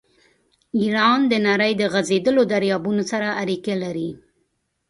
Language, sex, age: Pashto, female, 40-49